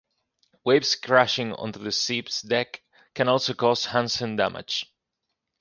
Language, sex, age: English, male, 19-29